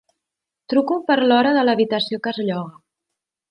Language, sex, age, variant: Catalan, female, 30-39, Central